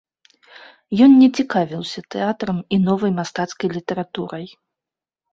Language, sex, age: Belarusian, female, 30-39